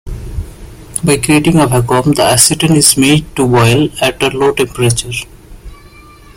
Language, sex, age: English, male, 19-29